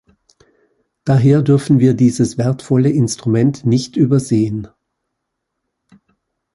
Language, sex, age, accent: German, male, 50-59, Österreichisches Deutsch